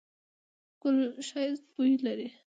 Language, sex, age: Pashto, female, under 19